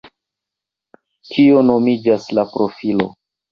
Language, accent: Esperanto, Internacia